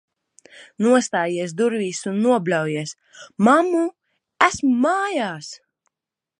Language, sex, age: Latvian, female, 19-29